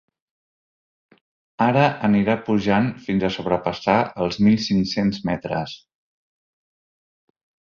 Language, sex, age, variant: Catalan, male, 60-69, Central